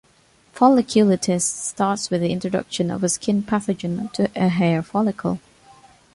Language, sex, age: English, female, under 19